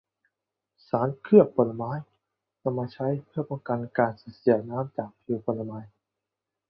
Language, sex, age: Thai, male, 19-29